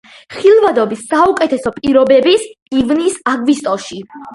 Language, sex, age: Georgian, female, under 19